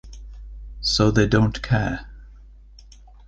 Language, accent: English, England English